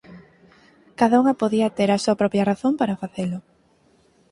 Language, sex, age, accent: Galician, female, 19-29, Central (gheada)